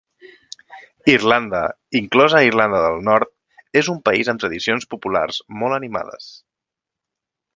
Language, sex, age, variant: Catalan, male, 30-39, Central